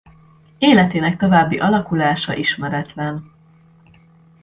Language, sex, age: Hungarian, female, 40-49